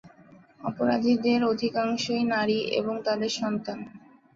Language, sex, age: Bengali, female, 19-29